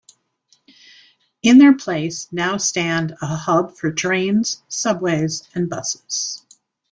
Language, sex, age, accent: English, female, 60-69, United States English